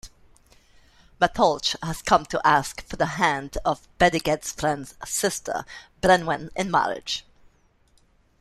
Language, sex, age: English, female, 50-59